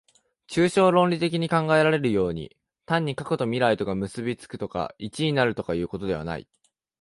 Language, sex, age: Japanese, male, 19-29